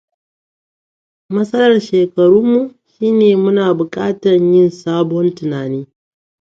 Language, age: Hausa, 19-29